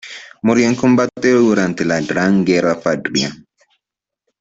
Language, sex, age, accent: Spanish, male, 19-29, Andino-Pacífico: Colombia, Perú, Ecuador, oeste de Bolivia y Venezuela andina